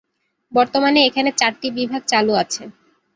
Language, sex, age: Bengali, female, 19-29